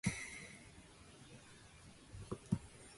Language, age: English, 19-29